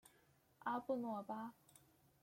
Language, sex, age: Chinese, female, 19-29